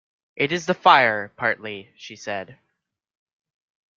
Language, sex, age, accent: English, male, under 19, United States English